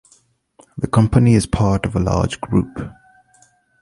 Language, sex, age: English, male, 19-29